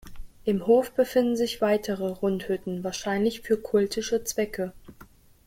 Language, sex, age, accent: German, female, 19-29, Deutschland Deutsch